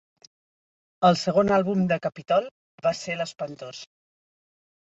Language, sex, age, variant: Catalan, female, 40-49, Central